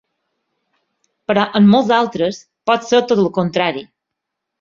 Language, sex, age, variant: Catalan, female, 30-39, Balear